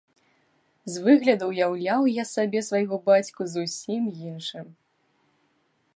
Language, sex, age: Belarusian, female, 19-29